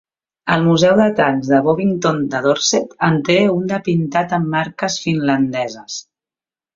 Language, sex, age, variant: Catalan, female, 40-49, Central